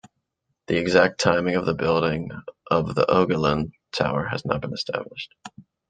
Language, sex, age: English, male, 19-29